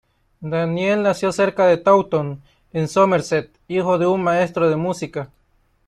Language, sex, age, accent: Spanish, male, 19-29, América central